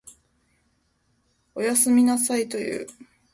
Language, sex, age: Japanese, female, under 19